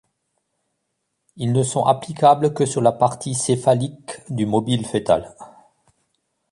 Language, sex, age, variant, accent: French, male, 50-59, Français d'Europe, Français d’Allemagne